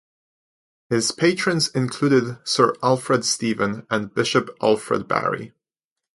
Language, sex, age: English, male, 19-29